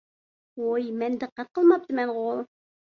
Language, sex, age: Uyghur, female, 19-29